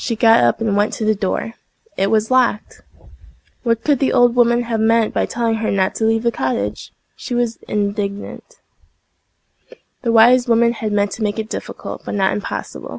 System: none